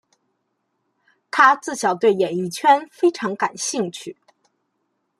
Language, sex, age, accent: Chinese, female, 19-29, 出生地：河北省